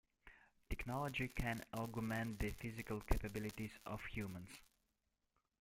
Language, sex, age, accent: English, male, 19-29, United States English